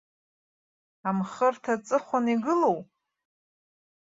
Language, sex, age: Abkhazian, female, 40-49